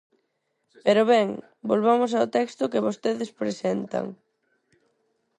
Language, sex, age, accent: Galician, female, under 19, Neofalante